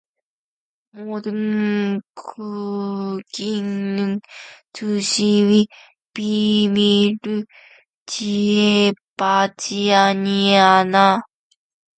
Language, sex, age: Korean, female, 19-29